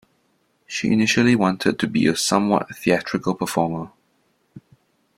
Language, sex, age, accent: English, male, 19-29, Singaporean English